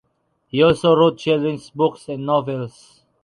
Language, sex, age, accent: English, male, 19-29, Filipino